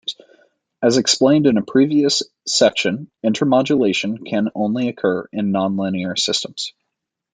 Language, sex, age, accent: English, male, 30-39, United States English